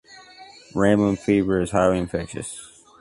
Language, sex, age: English, male, 30-39